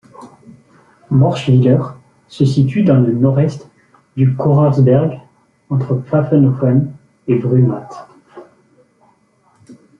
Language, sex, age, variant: French, male, 30-39, Français de métropole